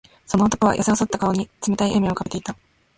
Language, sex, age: Japanese, female, 19-29